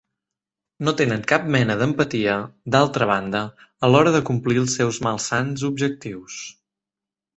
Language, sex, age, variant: Catalan, male, 19-29, Septentrional